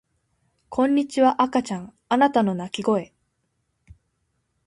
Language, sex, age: Japanese, female, 19-29